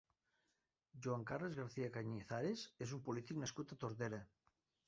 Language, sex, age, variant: Catalan, male, 50-59, Nord-Occidental